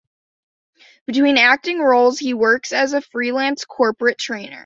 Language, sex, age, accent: English, female, under 19, United States English